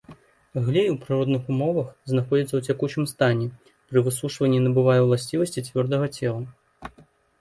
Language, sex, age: Belarusian, male, 30-39